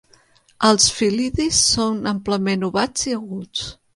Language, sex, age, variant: Catalan, female, 40-49, Central